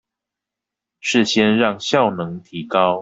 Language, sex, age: Chinese, male, 19-29